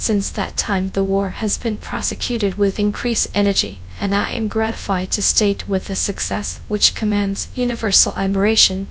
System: TTS, GradTTS